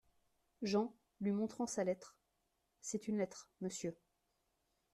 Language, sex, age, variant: French, female, 19-29, Français de métropole